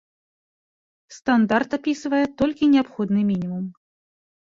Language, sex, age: Belarusian, female, 30-39